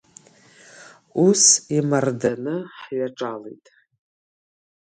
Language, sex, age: Abkhazian, female, 50-59